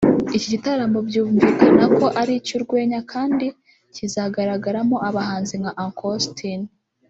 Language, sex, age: Kinyarwanda, female, 19-29